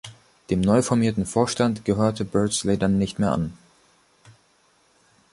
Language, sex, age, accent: German, male, under 19, Deutschland Deutsch